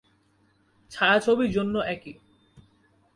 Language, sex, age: Bengali, male, 19-29